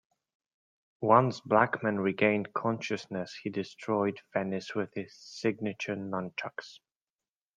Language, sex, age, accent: English, male, 19-29, England English